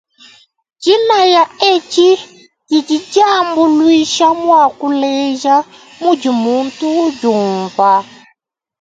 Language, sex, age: Luba-Lulua, female, 19-29